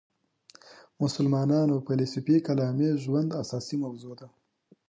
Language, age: Pashto, 19-29